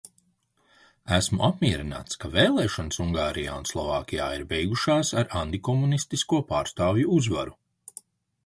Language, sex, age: Latvian, male, 30-39